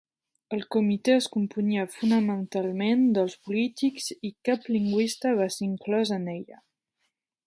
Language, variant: Catalan, Septentrional